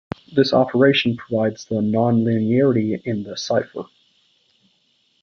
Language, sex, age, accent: English, male, under 19, United States English